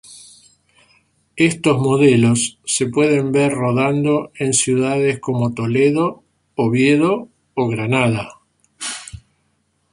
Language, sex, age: Spanish, male, 70-79